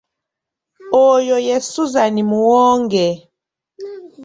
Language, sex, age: Ganda, female, 19-29